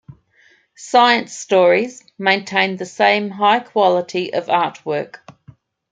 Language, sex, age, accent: English, female, 50-59, Australian English